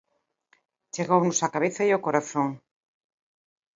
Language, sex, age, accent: Galician, female, 50-59, Normativo (estándar)